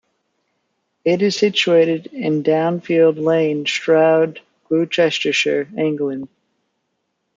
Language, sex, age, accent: English, male, 30-39, United States English